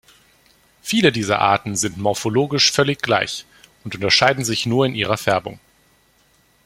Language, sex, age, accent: German, male, 19-29, Deutschland Deutsch